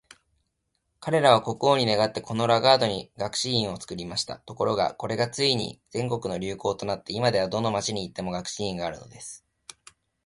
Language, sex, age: Japanese, male, 19-29